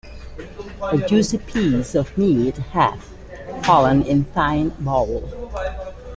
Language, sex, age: English, female, 50-59